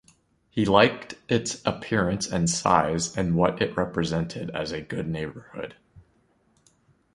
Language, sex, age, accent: English, male, 19-29, United States English